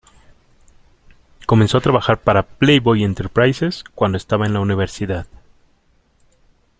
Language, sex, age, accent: Spanish, male, 40-49, México